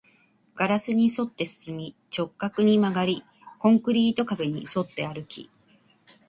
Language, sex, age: Japanese, female, 19-29